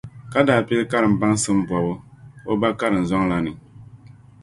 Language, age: Dagbani, 30-39